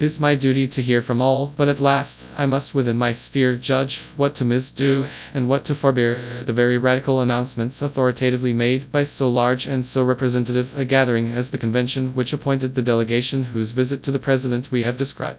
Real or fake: fake